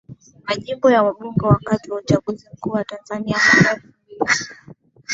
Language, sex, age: Swahili, female, 19-29